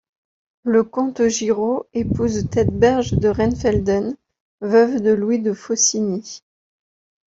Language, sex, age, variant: French, female, 30-39, Français de métropole